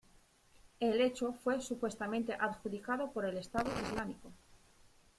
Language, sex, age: Spanish, female, 30-39